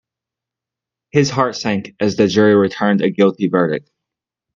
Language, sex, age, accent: English, male, 19-29, United States English